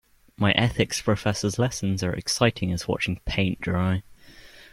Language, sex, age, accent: English, male, under 19, England English